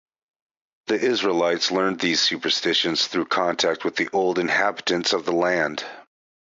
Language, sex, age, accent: English, male, 40-49, United States English